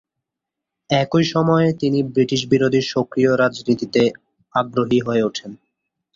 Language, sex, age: Bengali, male, 19-29